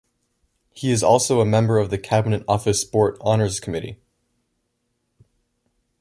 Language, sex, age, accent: English, male, under 19, United States English